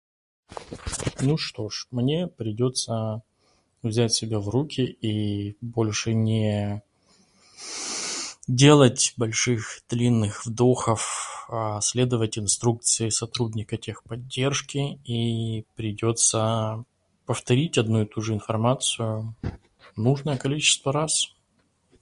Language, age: Russian, 30-39